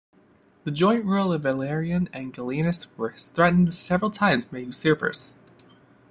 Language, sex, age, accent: English, male, under 19, United States English